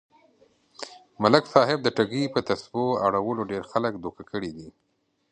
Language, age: Pashto, 30-39